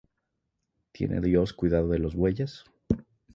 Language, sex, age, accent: Spanish, male, 30-39, México